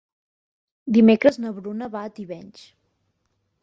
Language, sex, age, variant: Catalan, female, 19-29, Central